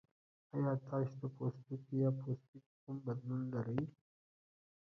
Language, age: Pashto, 19-29